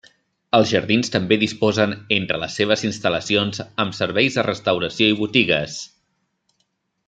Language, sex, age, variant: Catalan, male, 30-39, Nord-Occidental